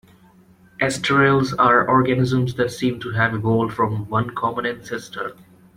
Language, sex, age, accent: English, male, 30-39, India and South Asia (India, Pakistan, Sri Lanka)